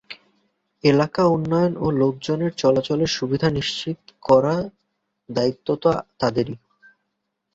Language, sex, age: Bengali, male, 19-29